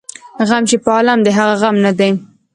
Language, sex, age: Pashto, female, under 19